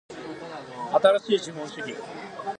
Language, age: Japanese, 19-29